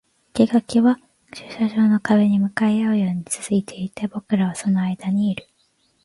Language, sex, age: Japanese, female, 19-29